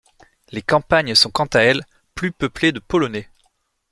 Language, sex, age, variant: French, male, 30-39, Français de métropole